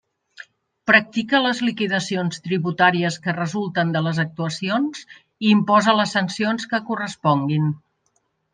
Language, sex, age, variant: Catalan, female, 50-59, Central